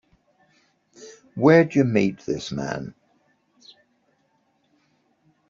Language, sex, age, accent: English, male, 80-89, England English